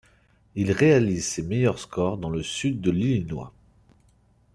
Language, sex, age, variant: French, male, 30-39, Français de métropole